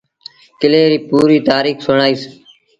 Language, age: Sindhi Bhil, 19-29